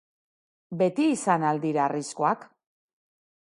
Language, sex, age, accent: Basque, female, 40-49, Mendebalekoa (Araba, Bizkaia, Gipuzkoako mendebaleko herri batzuk)